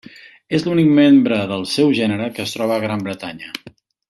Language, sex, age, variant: Catalan, male, 50-59, Central